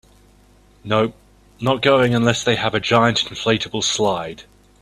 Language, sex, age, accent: English, male, 30-39, England English